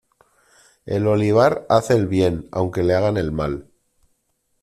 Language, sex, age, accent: Spanish, male, 40-49, España: Norte peninsular (Asturias, Castilla y León, Cantabria, País Vasco, Navarra, Aragón, La Rioja, Guadalajara, Cuenca)